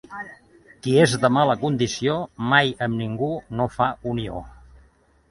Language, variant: Catalan, Central